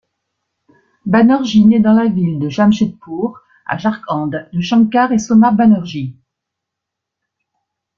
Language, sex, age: French, female, 70-79